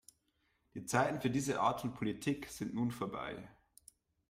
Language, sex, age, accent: German, male, 30-39, Deutschland Deutsch